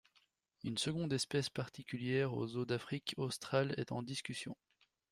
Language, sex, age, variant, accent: French, male, 30-39, Français d'Europe, Français de Belgique